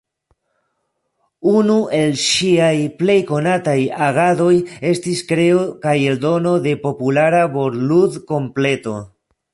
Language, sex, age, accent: Esperanto, male, 40-49, Internacia